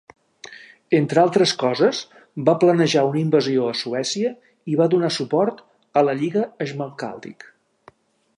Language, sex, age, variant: Catalan, male, 60-69, Central